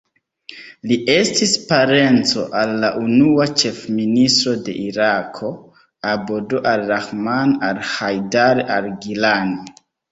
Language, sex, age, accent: Esperanto, male, 30-39, Internacia